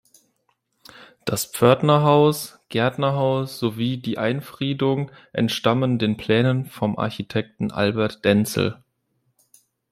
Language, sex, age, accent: German, male, 19-29, Deutschland Deutsch